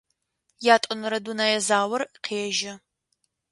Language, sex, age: Adyghe, female, 19-29